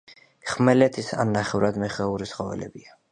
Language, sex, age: Georgian, male, under 19